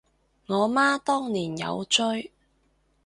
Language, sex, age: Cantonese, female, 19-29